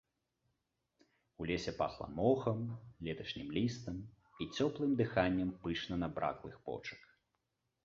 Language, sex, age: Belarusian, male, 30-39